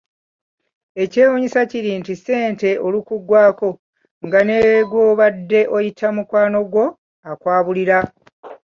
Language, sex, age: Ganda, female, 50-59